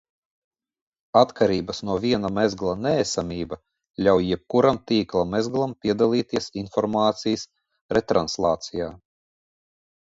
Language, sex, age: Latvian, male, 40-49